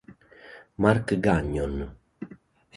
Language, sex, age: Italian, male, 40-49